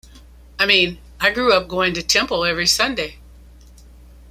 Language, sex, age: English, female, 70-79